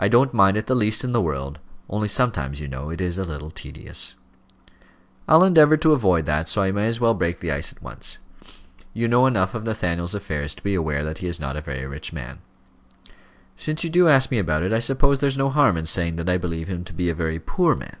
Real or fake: real